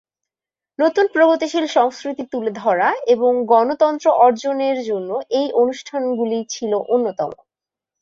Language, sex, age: Bengali, female, 19-29